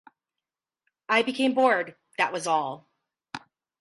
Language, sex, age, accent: English, female, 19-29, United States English